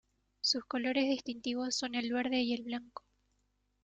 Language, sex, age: Spanish, female, 19-29